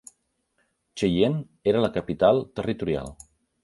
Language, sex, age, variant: Catalan, male, 50-59, Central